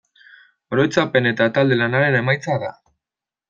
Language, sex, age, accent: Basque, male, 19-29, Mendebalekoa (Araba, Bizkaia, Gipuzkoako mendebaleko herri batzuk)